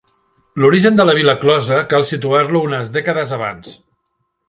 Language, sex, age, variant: Catalan, male, 50-59, Central